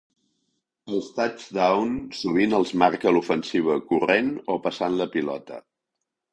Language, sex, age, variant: Catalan, male, 50-59, Central